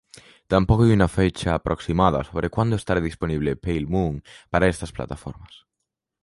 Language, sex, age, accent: Spanish, male, under 19, España: Norte peninsular (Asturias, Castilla y León, Cantabria, País Vasco, Navarra, Aragón, La Rioja, Guadalajara, Cuenca)